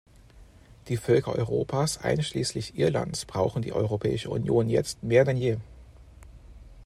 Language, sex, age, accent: German, male, 30-39, Deutschland Deutsch